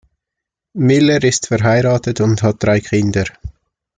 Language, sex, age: German, male, 19-29